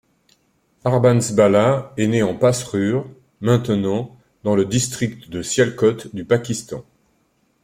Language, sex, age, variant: French, male, 50-59, Français de métropole